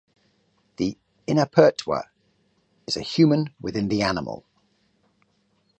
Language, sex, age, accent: English, male, 40-49, England English